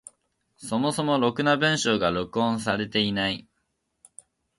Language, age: Japanese, 19-29